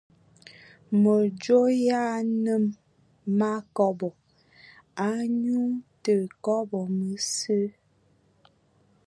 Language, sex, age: Ewondo, female, 19-29